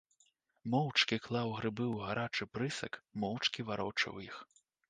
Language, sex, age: Belarusian, male, 19-29